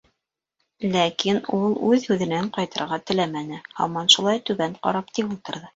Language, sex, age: Bashkir, female, 40-49